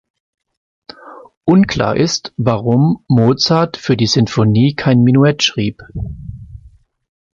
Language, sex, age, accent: German, male, 50-59, Deutschland Deutsch